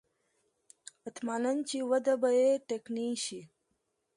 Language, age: Pashto, 19-29